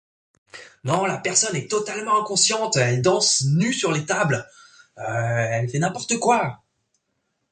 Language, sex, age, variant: French, male, 19-29, Français de métropole